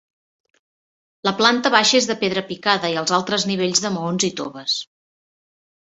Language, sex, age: Catalan, female, 50-59